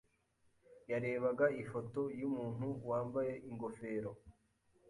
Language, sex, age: Kinyarwanda, male, 19-29